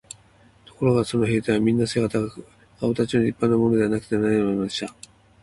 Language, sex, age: Japanese, male, 50-59